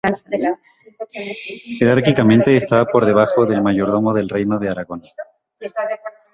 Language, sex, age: Spanish, male, 19-29